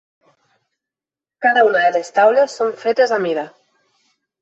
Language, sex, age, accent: Catalan, female, 30-39, valencià